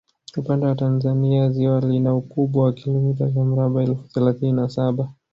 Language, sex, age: Swahili, male, 19-29